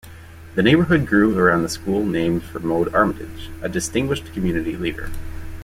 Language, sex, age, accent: English, male, 19-29, Canadian English